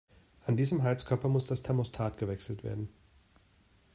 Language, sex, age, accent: German, male, 30-39, Deutschland Deutsch